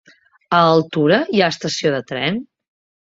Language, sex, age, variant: Catalan, female, 40-49, Central